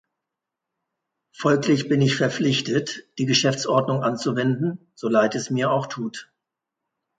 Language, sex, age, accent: German, male, 50-59, Deutschland Deutsch